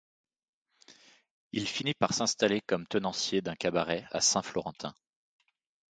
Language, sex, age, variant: French, male, 30-39, Français de métropole